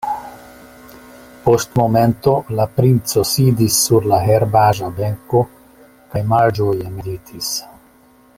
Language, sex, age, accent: Esperanto, male, 50-59, Internacia